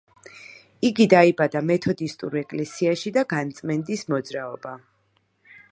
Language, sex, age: Georgian, female, 40-49